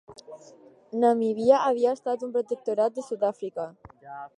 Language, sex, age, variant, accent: Catalan, female, under 19, Alacantí, valencià